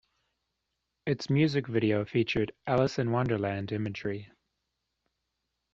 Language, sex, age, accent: English, male, 30-39, New Zealand English